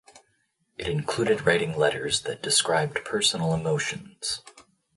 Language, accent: English, United States English